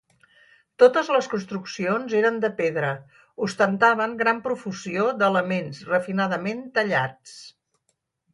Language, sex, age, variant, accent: Catalan, female, 60-69, Central, central